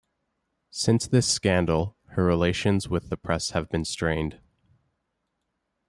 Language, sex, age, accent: English, male, 19-29, Canadian English